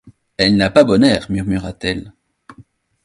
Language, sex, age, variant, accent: French, male, 40-49, Français d'Europe, Français de Belgique